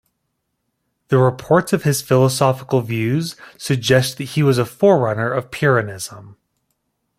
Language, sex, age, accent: English, male, 30-39, United States English